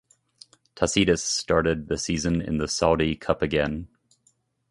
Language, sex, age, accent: English, male, 30-39, United States English